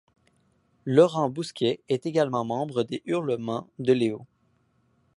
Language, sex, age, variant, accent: French, male, 19-29, Français d'Amérique du Nord, Français du Canada